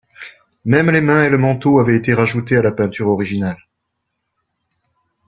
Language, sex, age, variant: French, male, 40-49, Français de métropole